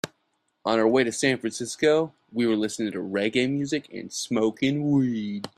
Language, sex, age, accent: English, male, 30-39, United States English